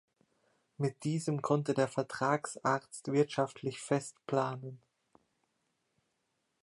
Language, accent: German, Deutschland Deutsch